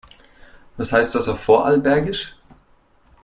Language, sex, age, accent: German, male, 30-39, Deutschland Deutsch